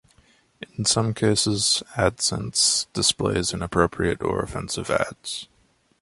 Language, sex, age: English, male, 19-29